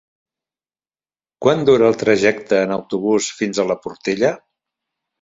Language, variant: Catalan, Central